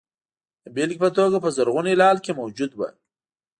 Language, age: Pashto, 40-49